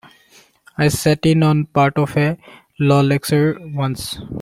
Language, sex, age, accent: English, male, 19-29, India and South Asia (India, Pakistan, Sri Lanka)